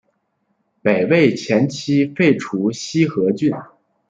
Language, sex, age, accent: Chinese, male, under 19, 出生地：黑龙江省